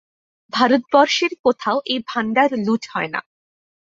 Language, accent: Bengali, প্রমিত বাংলা